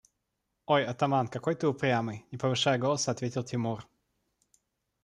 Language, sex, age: Russian, male, 30-39